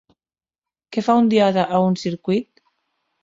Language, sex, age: Catalan, female, 40-49